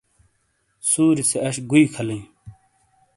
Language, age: Shina, 30-39